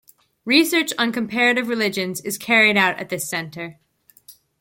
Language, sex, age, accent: English, female, under 19, United States English